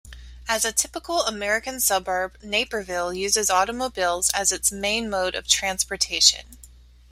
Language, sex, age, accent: English, female, 30-39, United States English